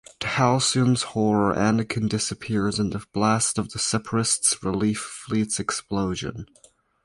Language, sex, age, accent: English, male, under 19, Canadian English